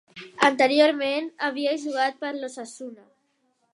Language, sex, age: Catalan, female, 40-49